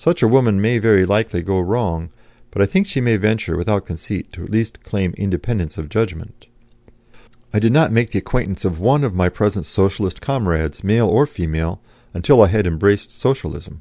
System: none